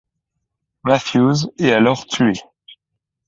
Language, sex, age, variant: French, male, 19-29, Français de métropole